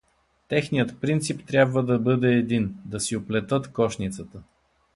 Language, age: Bulgarian, 60-69